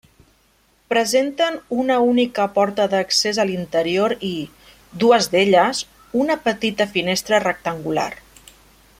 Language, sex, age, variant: Catalan, female, 40-49, Central